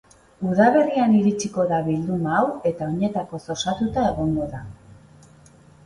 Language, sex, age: Basque, female, 40-49